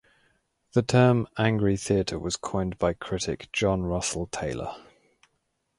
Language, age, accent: English, 19-29, England English